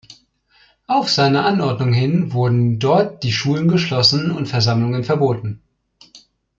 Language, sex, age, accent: German, male, 19-29, Deutschland Deutsch